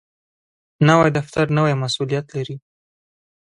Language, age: Pashto, 19-29